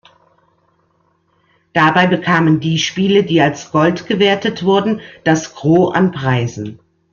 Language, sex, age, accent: German, female, 40-49, Deutschland Deutsch